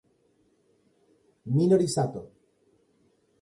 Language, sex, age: Spanish, male, 40-49